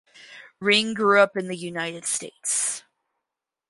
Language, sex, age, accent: English, female, 19-29, United States English